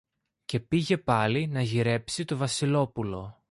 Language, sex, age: Greek, male, 19-29